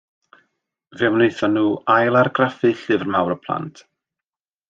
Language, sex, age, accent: Welsh, male, 40-49, Y Deyrnas Unedig Cymraeg